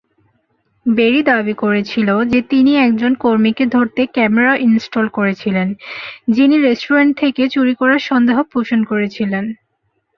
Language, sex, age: Bengali, female, 19-29